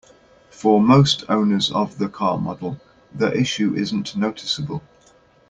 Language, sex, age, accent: English, male, 30-39, England English